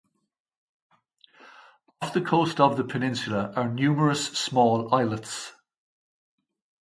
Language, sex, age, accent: English, male, 50-59, Irish English